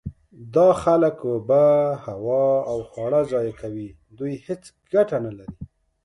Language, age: Pashto, 40-49